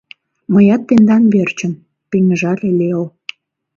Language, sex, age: Mari, female, under 19